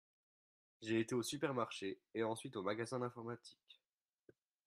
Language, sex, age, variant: French, male, 19-29, Français de métropole